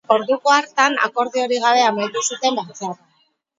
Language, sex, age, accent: Basque, female, 50-59, Mendebalekoa (Araba, Bizkaia, Gipuzkoako mendebaleko herri batzuk)